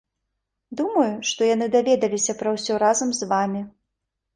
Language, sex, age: Belarusian, female, 19-29